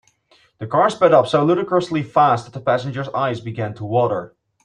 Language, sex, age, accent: English, male, 19-29, United States English